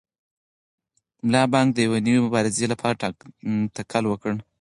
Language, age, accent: Pashto, 19-29, کندهاری لهجه